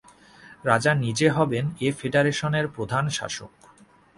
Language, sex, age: Bengali, male, 19-29